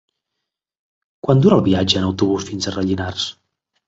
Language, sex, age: Catalan, male, 30-39